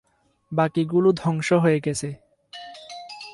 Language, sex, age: Bengali, male, 19-29